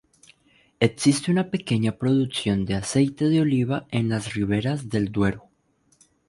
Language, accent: Spanish, Caribe: Cuba, Venezuela, Puerto Rico, República Dominicana, Panamá, Colombia caribeña, México caribeño, Costa del golfo de México